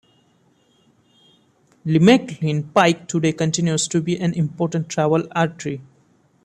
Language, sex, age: English, male, 19-29